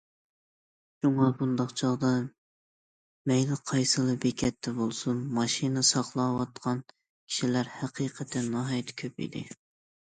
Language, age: Uyghur, 19-29